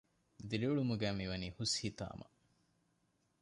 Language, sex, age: Divehi, male, 19-29